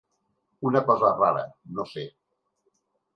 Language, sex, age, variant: Catalan, male, 60-69, Central